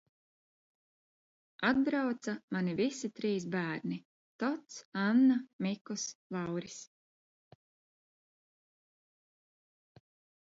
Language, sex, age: Latvian, female, 40-49